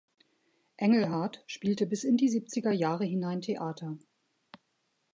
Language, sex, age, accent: German, female, 50-59, Deutschland Deutsch